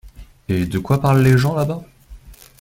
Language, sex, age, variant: French, male, 19-29, Français de métropole